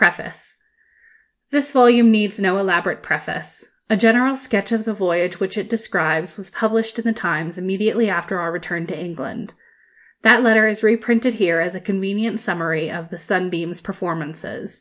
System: none